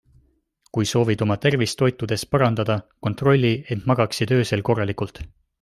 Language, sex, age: Estonian, male, 19-29